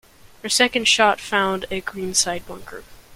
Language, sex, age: English, male, 19-29